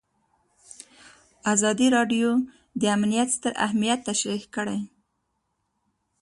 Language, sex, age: Pashto, female, 30-39